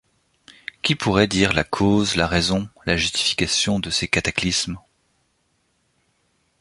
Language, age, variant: French, 30-39, Français de métropole